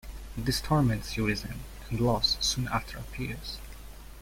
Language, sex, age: English, male, 19-29